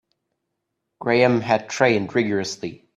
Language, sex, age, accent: English, male, 19-29, United States English